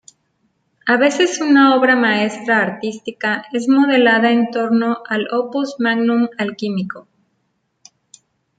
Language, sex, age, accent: Spanish, female, 40-49, México